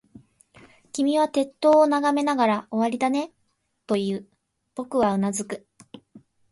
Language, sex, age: Japanese, female, 19-29